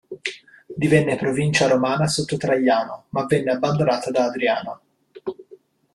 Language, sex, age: Italian, male, under 19